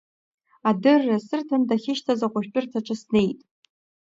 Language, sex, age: Abkhazian, female, under 19